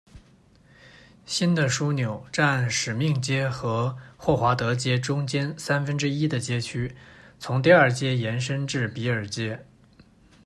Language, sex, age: Chinese, male, 19-29